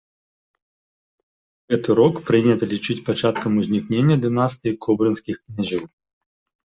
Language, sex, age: Belarusian, male, 30-39